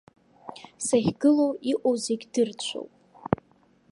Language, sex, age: Abkhazian, female, under 19